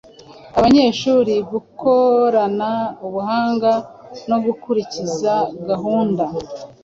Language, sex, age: Kinyarwanda, female, 50-59